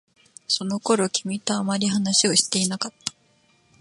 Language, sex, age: Japanese, female, 19-29